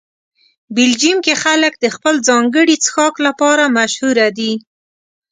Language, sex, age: Pashto, female, 19-29